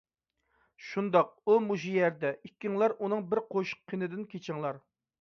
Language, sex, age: Uyghur, male, 30-39